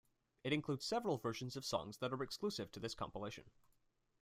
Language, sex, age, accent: English, male, 19-29, England English